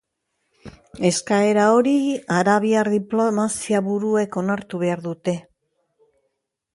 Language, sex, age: Basque, female, 60-69